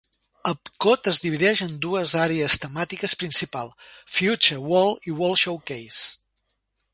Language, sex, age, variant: Catalan, male, 60-69, Central